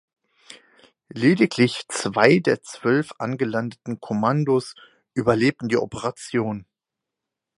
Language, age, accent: German, 19-29, Deutschland Deutsch